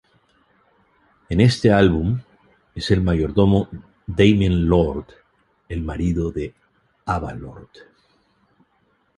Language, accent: Spanish, Andino-Pacífico: Colombia, Perú, Ecuador, oeste de Bolivia y Venezuela andina